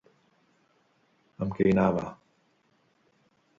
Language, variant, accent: Catalan, Central, central